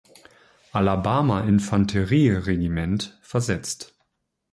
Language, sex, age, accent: German, male, 19-29, Deutschland Deutsch